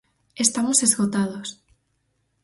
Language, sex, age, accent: Galician, female, 19-29, Normativo (estándar)